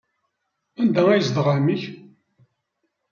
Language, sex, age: Kabyle, male, 30-39